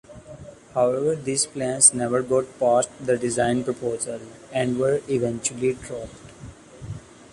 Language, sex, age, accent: English, male, 19-29, India and South Asia (India, Pakistan, Sri Lanka)